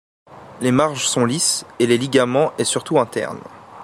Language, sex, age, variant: French, male, 19-29, Français de métropole